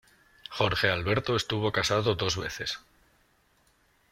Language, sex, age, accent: Spanish, male, 30-39, España: Norte peninsular (Asturias, Castilla y León, Cantabria, País Vasco, Navarra, Aragón, La Rioja, Guadalajara, Cuenca)